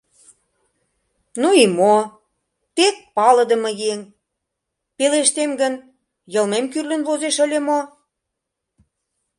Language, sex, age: Mari, female, 40-49